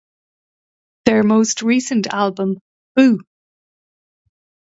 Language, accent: English, Irish English